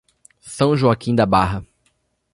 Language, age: Portuguese, 19-29